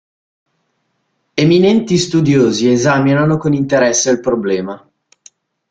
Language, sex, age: Italian, male, 19-29